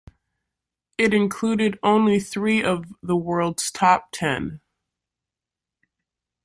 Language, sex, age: English, female, 30-39